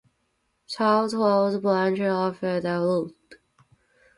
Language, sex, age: English, female, 19-29